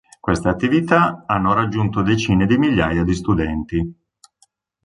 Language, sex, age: Italian, male, 50-59